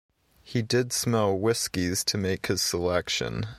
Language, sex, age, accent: English, male, 19-29, United States English